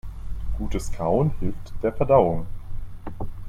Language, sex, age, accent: German, male, 19-29, Deutschland Deutsch